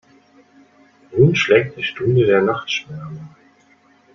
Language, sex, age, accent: German, male, 30-39, Deutschland Deutsch